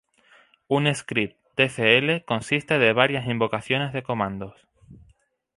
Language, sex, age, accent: Spanish, male, 19-29, España: Islas Canarias